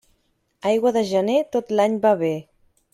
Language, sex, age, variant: Catalan, female, 30-39, Central